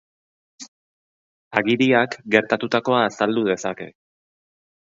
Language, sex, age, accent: Basque, male, 30-39, Erdialdekoa edo Nafarra (Gipuzkoa, Nafarroa)